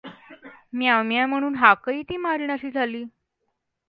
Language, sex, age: Marathi, female, under 19